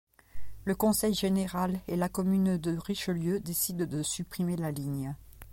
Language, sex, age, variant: French, female, 50-59, Français de métropole